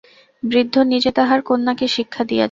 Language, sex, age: Bengali, female, 19-29